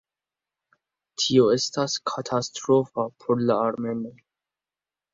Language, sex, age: Esperanto, male, 19-29